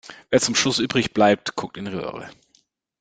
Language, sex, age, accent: German, male, 30-39, Deutschland Deutsch